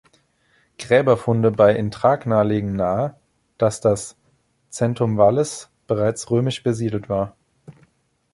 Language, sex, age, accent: German, male, 19-29, Deutschland Deutsch